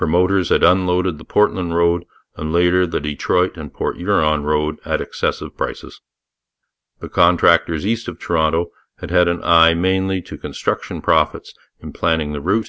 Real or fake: real